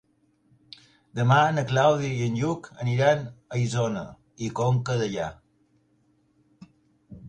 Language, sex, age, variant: Catalan, male, 40-49, Balear